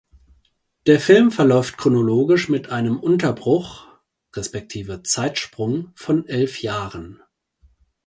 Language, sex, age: German, male, 30-39